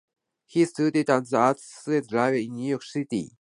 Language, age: English, 19-29